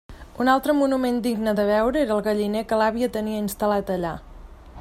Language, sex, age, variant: Catalan, female, 30-39, Central